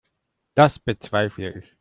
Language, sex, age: German, male, 19-29